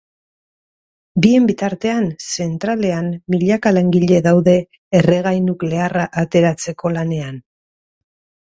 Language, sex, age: Basque, female, 50-59